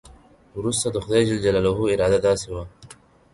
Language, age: Pashto, 19-29